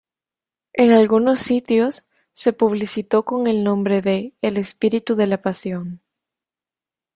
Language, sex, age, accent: Spanish, female, 19-29, América central